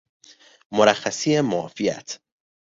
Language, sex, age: Persian, male, 19-29